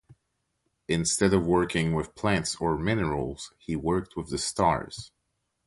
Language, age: English, 19-29